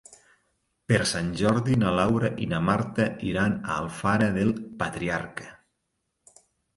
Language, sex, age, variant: Catalan, male, 40-49, Nord-Occidental